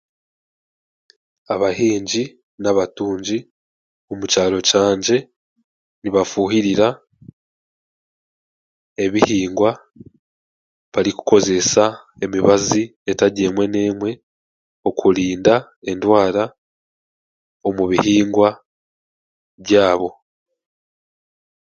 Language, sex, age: Chiga, male, 19-29